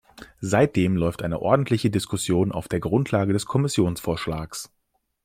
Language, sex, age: German, male, 19-29